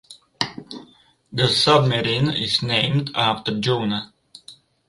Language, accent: English, United States English; England English